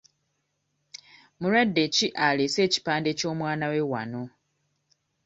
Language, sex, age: Ganda, female, 30-39